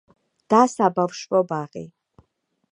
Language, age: Georgian, 30-39